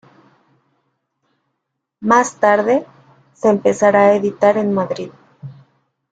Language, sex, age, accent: Spanish, female, 30-39, México